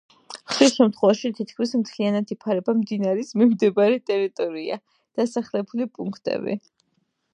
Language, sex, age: Georgian, female, 19-29